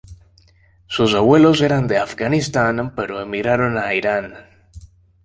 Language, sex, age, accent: Spanish, male, 19-29, Caribe: Cuba, Venezuela, Puerto Rico, República Dominicana, Panamá, Colombia caribeña, México caribeño, Costa del golfo de México